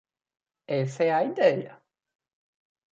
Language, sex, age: Portuguese, male, 19-29